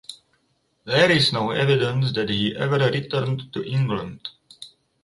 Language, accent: English, United States English; England English